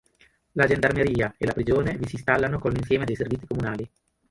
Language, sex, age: Italian, male, 40-49